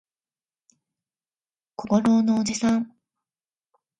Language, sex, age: Japanese, female, 40-49